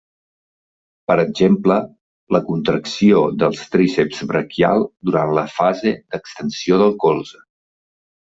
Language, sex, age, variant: Catalan, male, 40-49, Central